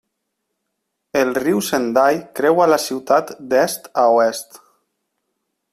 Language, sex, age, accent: Catalan, male, 30-39, valencià